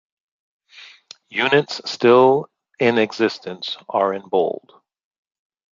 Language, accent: English, United States English